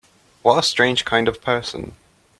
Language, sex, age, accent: English, male, 19-29, England English